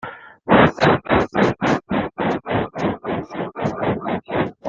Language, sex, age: French, male, 19-29